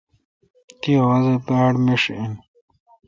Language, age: Kalkoti, 19-29